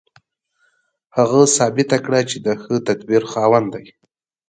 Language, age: Pashto, 19-29